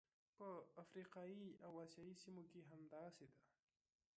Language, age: Pashto, 19-29